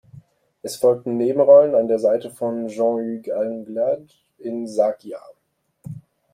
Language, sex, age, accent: German, male, 19-29, Deutschland Deutsch